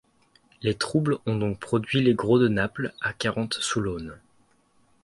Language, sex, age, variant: French, male, 19-29, Français de métropole